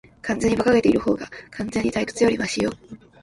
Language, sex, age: Japanese, female, under 19